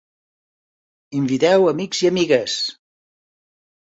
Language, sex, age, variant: Catalan, male, 60-69, Central